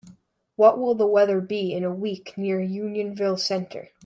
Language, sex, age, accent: English, male, under 19, United States English